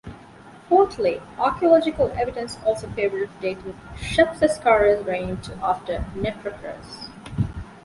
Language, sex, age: English, female, 40-49